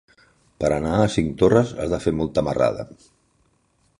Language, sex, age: Catalan, male, 50-59